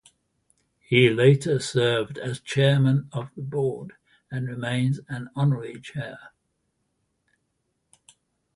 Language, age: English, 80-89